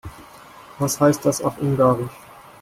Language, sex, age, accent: German, male, 19-29, Schweizerdeutsch